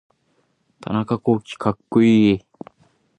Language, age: Japanese, 19-29